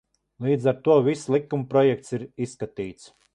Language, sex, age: Latvian, male, 50-59